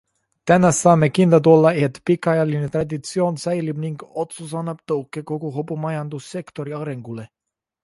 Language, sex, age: Estonian, male, 19-29